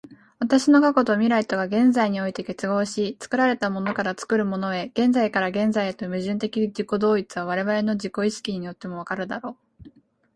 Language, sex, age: Japanese, female, 19-29